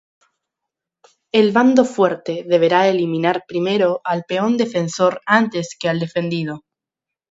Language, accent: Spanish, Rioplatense: Argentina, Uruguay, este de Bolivia, Paraguay